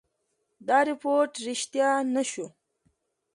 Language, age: Pashto, 19-29